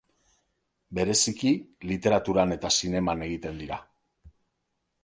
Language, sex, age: Basque, male, 40-49